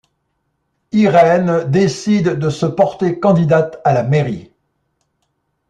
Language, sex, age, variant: French, male, 70-79, Français de métropole